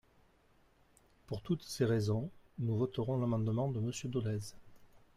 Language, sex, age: French, male, 60-69